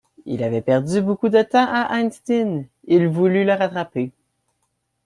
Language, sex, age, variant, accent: French, male, 19-29, Français d'Amérique du Nord, Français du Canada